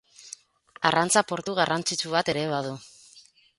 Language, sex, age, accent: Basque, female, 30-39, Mendebalekoa (Araba, Bizkaia, Gipuzkoako mendebaleko herri batzuk)